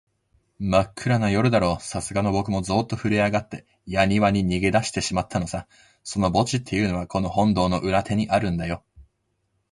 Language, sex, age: Japanese, male, 19-29